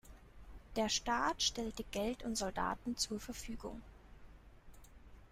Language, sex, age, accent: German, female, 19-29, Deutschland Deutsch